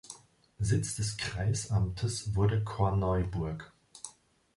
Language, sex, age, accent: German, male, 30-39, Österreichisches Deutsch